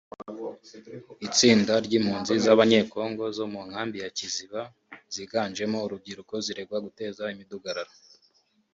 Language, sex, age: Kinyarwanda, female, 19-29